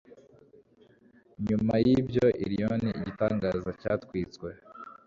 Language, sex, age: Kinyarwanda, male, 19-29